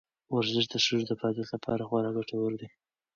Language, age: Pashto, 19-29